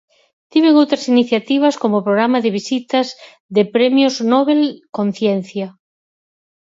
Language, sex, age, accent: Galician, female, 50-59, Central (gheada)